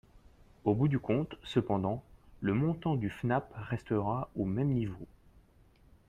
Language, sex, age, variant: French, male, 40-49, Français de métropole